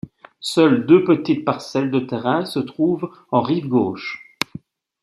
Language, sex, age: French, male, 50-59